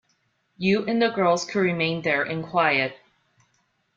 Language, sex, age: English, female, 40-49